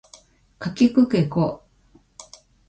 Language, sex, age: Japanese, female, 50-59